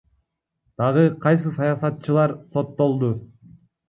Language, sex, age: Kyrgyz, male, under 19